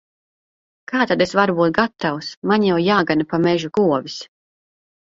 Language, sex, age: Latvian, female, 30-39